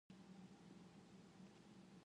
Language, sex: Indonesian, female